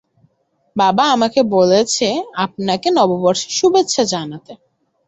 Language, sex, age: Bengali, female, 19-29